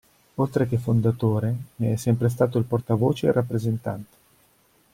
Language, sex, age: Italian, male, 40-49